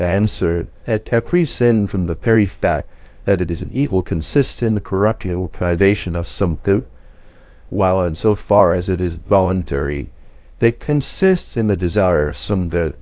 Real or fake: fake